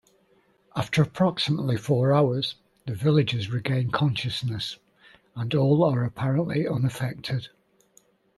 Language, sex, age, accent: English, male, 50-59, England English